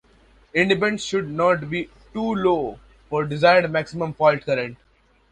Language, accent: English, India and South Asia (India, Pakistan, Sri Lanka)